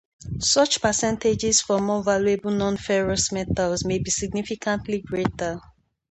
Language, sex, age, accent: English, female, 19-29, England English